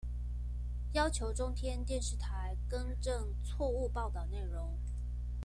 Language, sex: Chinese, female